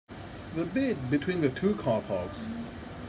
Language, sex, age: English, male, 30-39